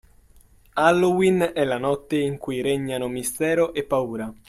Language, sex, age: Italian, male, 19-29